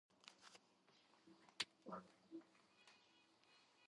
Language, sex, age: Georgian, female, 19-29